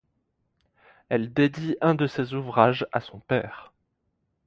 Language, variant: French, Français de métropole